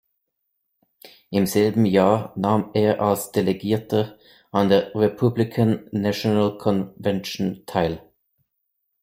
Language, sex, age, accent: German, male, 30-39, Deutschland Deutsch